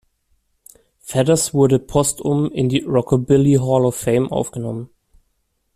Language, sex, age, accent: German, male, 19-29, Deutschland Deutsch